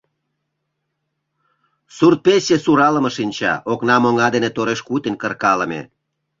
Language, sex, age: Mari, male, 40-49